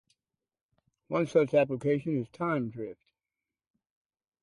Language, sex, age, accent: English, male, 60-69, United States English